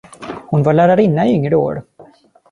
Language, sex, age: Swedish, male, 40-49